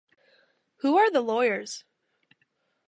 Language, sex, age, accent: English, female, under 19, United States English